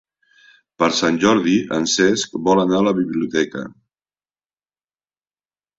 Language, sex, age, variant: Catalan, male, 60-69, Central